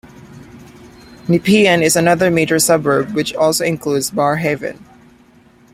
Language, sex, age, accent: English, male, 19-29, Filipino